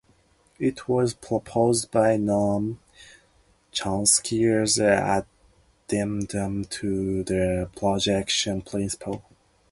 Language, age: English, 19-29